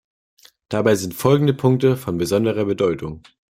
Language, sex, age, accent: German, male, 19-29, Deutschland Deutsch